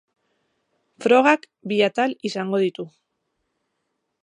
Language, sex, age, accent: Basque, female, 30-39, Erdialdekoa edo Nafarra (Gipuzkoa, Nafarroa)